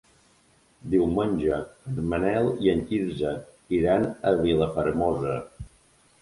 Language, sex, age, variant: Catalan, male, 30-39, Balear